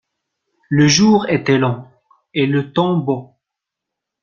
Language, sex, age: French, male, 19-29